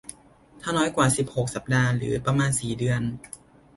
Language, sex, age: Thai, male, 19-29